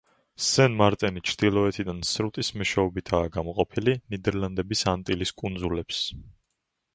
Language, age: Georgian, under 19